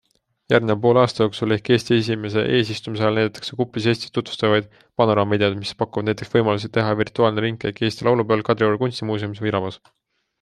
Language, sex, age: Estonian, male, 19-29